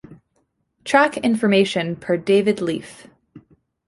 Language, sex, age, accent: English, female, 19-29, Canadian English